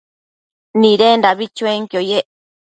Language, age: Matsés, 30-39